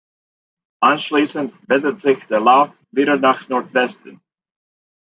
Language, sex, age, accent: German, male, 50-59, Amerikanisches Deutsch